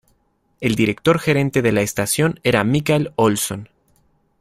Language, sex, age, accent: Spanish, male, 30-39, México